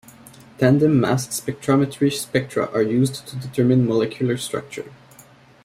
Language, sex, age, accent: English, male, 19-29, Canadian English